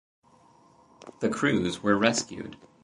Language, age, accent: English, 30-39, United States English